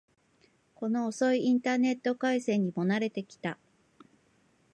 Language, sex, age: Japanese, female, 40-49